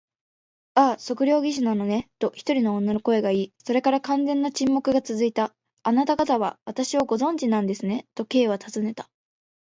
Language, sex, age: Japanese, female, 19-29